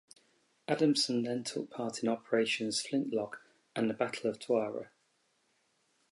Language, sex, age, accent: English, male, 40-49, England English